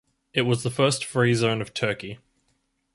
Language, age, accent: English, 19-29, Australian English